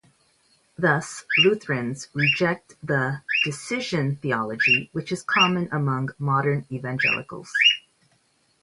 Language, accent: English, United States English